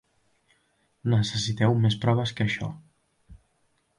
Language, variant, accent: Catalan, Central, Barcelona